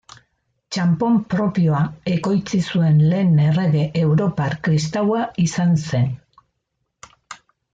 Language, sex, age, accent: Basque, female, 60-69, Erdialdekoa edo Nafarra (Gipuzkoa, Nafarroa)